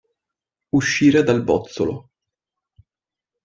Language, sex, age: Italian, male, 19-29